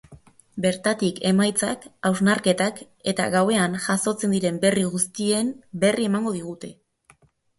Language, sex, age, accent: Basque, female, 19-29, Erdialdekoa edo Nafarra (Gipuzkoa, Nafarroa)